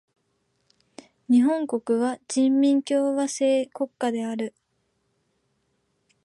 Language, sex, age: Japanese, female, 19-29